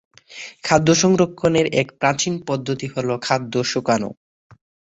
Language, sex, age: Bengali, male, 19-29